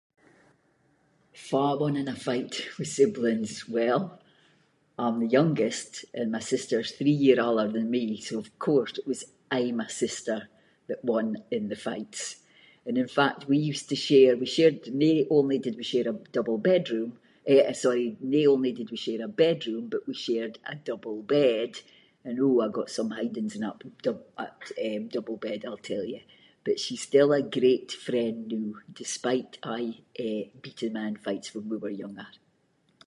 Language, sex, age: Scots, female, 50-59